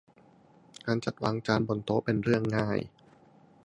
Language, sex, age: Thai, male, 30-39